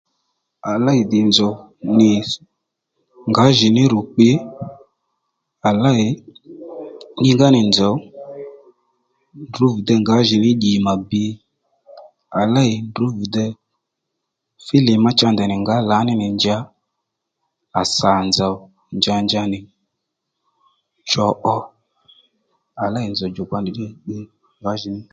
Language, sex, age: Lendu, male, 30-39